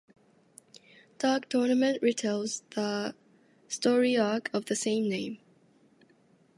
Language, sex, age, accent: English, female, 19-29, United States English